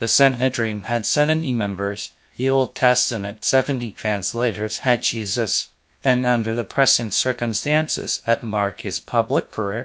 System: TTS, GlowTTS